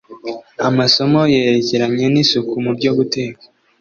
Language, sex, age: Kinyarwanda, male, 19-29